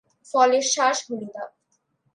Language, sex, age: Bengali, female, under 19